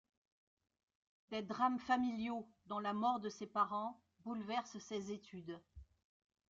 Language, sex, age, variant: French, female, 60-69, Français de métropole